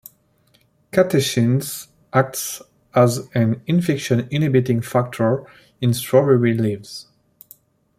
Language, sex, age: English, male, 30-39